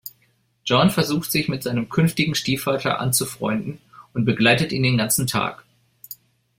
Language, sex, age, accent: German, male, 40-49, Deutschland Deutsch